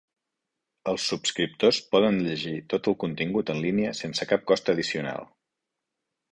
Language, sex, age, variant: Catalan, male, 40-49, Central